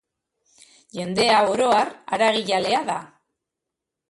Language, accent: Basque, Mendebalekoa (Araba, Bizkaia, Gipuzkoako mendebaleko herri batzuk)